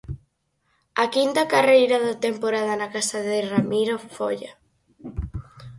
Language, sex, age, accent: Galician, female, under 19, Normativo (estándar)